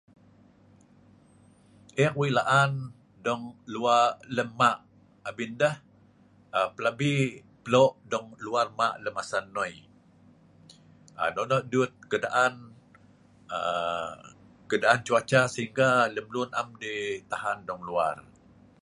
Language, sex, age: Sa'ban, male, 60-69